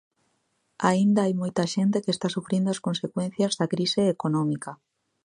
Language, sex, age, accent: Galician, female, 19-29, Normativo (estándar)